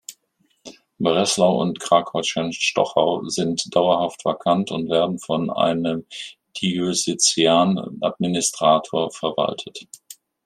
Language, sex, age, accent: German, male, 50-59, Deutschland Deutsch